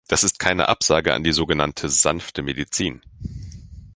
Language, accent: German, Deutschland Deutsch